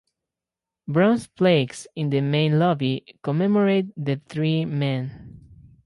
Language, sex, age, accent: English, male, 19-29, United States English